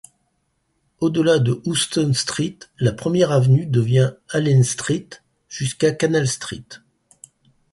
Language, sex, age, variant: French, male, 60-69, Français de métropole